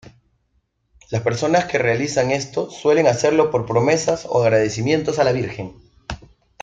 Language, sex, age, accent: Spanish, male, 30-39, Andino-Pacífico: Colombia, Perú, Ecuador, oeste de Bolivia y Venezuela andina